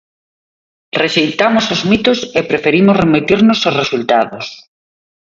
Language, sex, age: Galician, female, 40-49